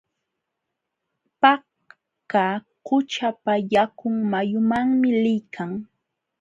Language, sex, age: Jauja Wanca Quechua, female, 19-29